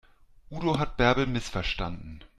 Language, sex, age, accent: German, male, 40-49, Deutschland Deutsch